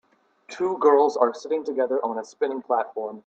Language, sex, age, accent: English, male, under 19, United States English